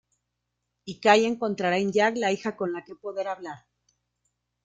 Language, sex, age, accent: Spanish, female, 40-49, México